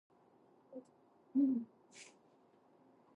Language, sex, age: English, female, under 19